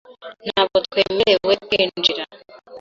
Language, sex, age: Kinyarwanda, female, 19-29